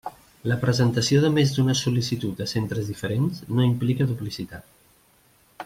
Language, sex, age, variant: Catalan, male, 50-59, Central